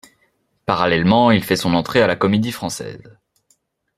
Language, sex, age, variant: French, male, under 19, Français de métropole